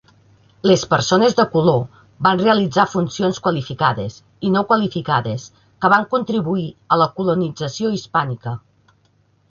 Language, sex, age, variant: Catalan, female, 30-39, Central